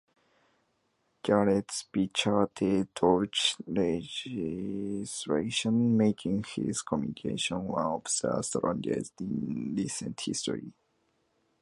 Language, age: English, 19-29